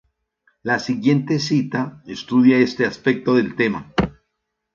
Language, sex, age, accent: Spanish, male, 60-69, Andino-Pacífico: Colombia, Perú, Ecuador, oeste de Bolivia y Venezuela andina